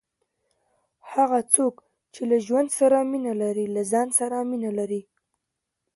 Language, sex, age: Pashto, female, 19-29